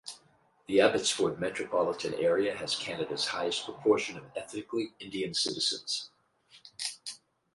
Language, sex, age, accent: English, male, 50-59, United States English